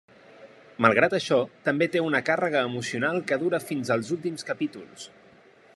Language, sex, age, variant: Catalan, male, 30-39, Central